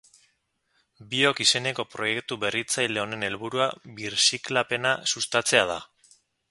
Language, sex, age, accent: Basque, male, 30-39, Mendebalekoa (Araba, Bizkaia, Gipuzkoako mendebaleko herri batzuk)